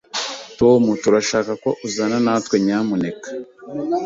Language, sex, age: Kinyarwanda, male, 19-29